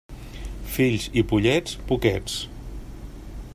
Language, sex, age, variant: Catalan, male, 50-59, Central